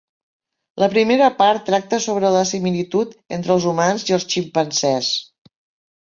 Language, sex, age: Catalan, female, 60-69